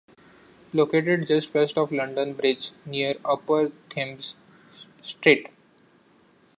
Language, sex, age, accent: English, male, 19-29, India and South Asia (India, Pakistan, Sri Lanka)